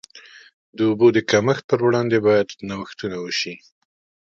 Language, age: Pashto, 50-59